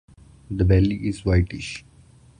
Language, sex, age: English, male, 19-29